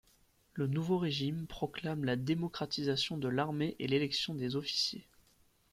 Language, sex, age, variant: French, male, 19-29, Français de métropole